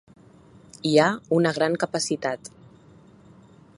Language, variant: Catalan, Central